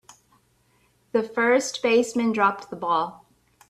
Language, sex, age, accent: English, female, 40-49, United States English